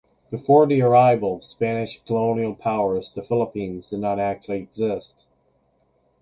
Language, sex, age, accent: English, male, under 19, United States English